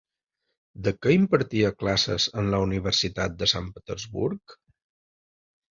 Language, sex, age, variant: Catalan, male, 40-49, Balear